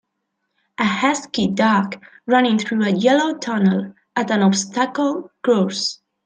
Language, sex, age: English, female, 19-29